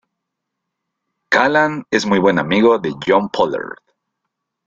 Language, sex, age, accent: Spanish, male, 19-29, México